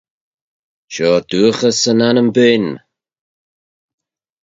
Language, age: Manx, 40-49